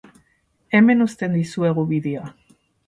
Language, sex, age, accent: Basque, female, 40-49, Mendebalekoa (Araba, Bizkaia, Gipuzkoako mendebaleko herri batzuk)